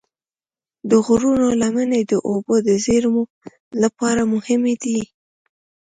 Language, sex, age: Pashto, female, 19-29